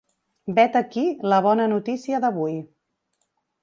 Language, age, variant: Catalan, 40-49, Central